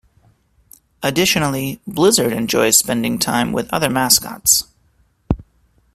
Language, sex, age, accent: English, male, 30-39, United States English